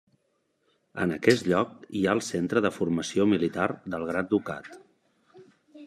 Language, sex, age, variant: Catalan, male, 40-49, Nord-Occidental